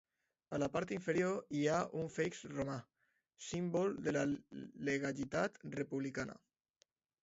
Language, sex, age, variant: Catalan, male, under 19, Alacantí